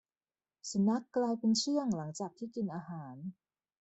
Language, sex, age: Thai, female, 30-39